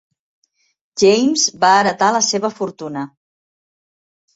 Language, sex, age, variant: Catalan, female, 50-59, Central